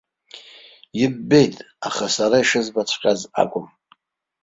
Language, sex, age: Abkhazian, male, 60-69